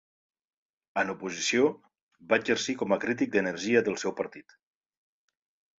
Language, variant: Catalan, Central